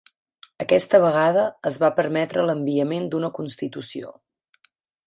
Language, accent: Catalan, gironí